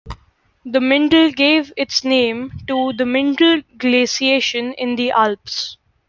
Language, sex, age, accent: English, male, under 19, India and South Asia (India, Pakistan, Sri Lanka)